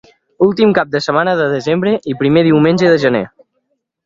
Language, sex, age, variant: Catalan, male, under 19, Central